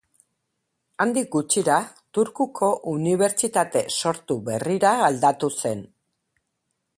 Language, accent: Basque, Mendebalekoa (Araba, Bizkaia, Gipuzkoako mendebaleko herri batzuk)